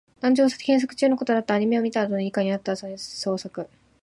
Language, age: Japanese, 19-29